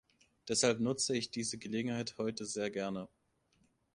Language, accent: German, Deutschland Deutsch